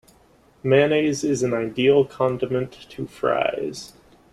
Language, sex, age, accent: English, male, 19-29, United States English